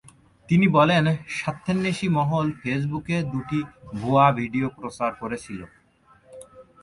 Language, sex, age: Bengali, male, 19-29